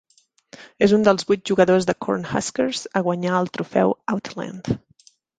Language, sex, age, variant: Catalan, female, 30-39, Central